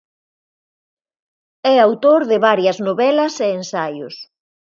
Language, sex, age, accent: Galician, female, 40-49, Normativo (estándar)